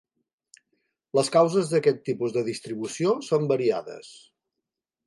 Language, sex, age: Catalan, male, 50-59